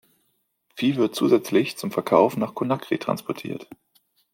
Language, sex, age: German, male, 19-29